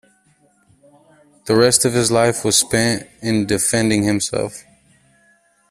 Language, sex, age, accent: English, male, 19-29, United States English